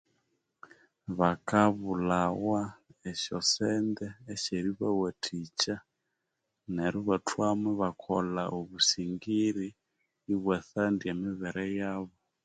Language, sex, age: Konzo, male, 30-39